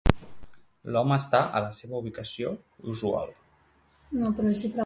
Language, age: Catalan, 19-29